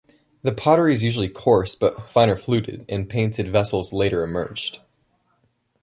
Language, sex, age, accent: English, male, under 19, United States English